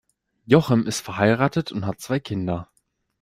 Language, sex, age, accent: German, male, 19-29, Deutschland Deutsch